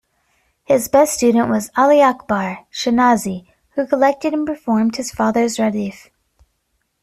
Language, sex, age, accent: English, female, 19-29, United States English